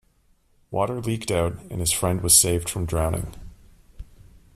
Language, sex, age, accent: English, male, 30-39, Canadian English